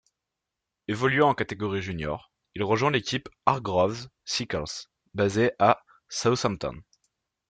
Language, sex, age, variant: French, male, 19-29, Français de métropole